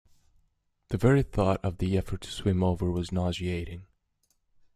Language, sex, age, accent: English, male, 30-39, United States English